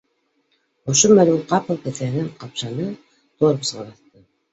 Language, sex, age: Bashkir, female, 60-69